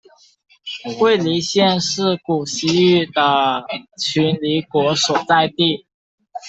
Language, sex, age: Chinese, male, 19-29